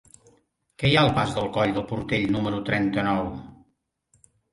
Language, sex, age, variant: Catalan, male, 60-69, Central